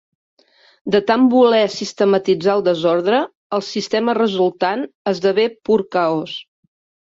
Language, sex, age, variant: Catalan, female, 50-59, Central